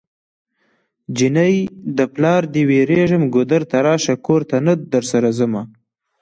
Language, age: Pashto, 19-29